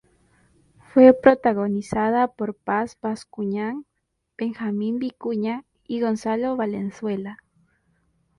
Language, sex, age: Spanish, female, 19-29